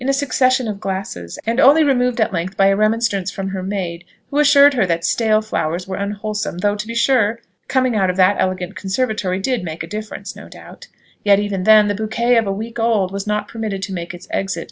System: none